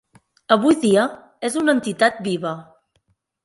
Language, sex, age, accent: Catalan, female, 30-39, Oriental